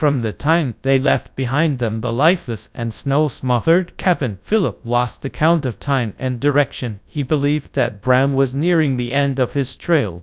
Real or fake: fake